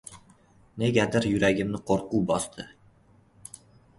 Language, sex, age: Uzbek, male, 19-29